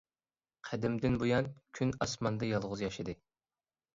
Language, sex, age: Uyghur, male, 30-39